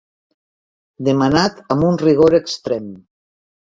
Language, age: Catalan, 60-69